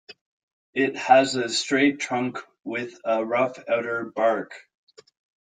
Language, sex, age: English, male, 30-39